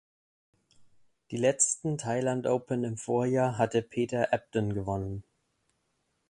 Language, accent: German, Deutschland Deutsch